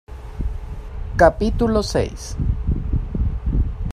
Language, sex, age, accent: Spanish, male, 19-29, América central